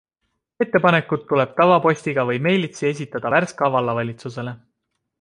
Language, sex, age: Estonian, male, 30-39